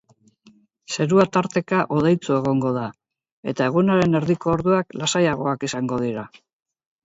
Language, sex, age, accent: Basque, female, 70-79, Mendebalekoa (Araba, Bizkaia, Gipuzkoako mendebaleko herri batzuk)